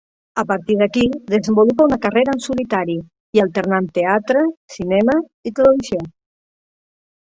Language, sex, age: Catalan, female, 40-49